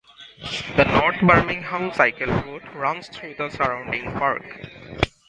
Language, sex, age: English, male, 19-29